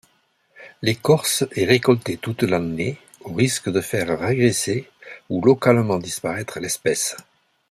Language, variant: French, Français de métropole